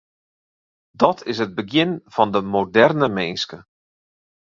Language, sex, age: Western Frisian, male, 40-49